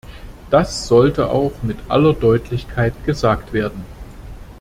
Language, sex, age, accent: German, male, 40-49, Deutschland Deutsch